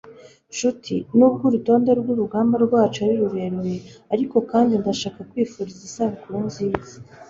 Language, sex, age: Kinyarwanda, female, 19-29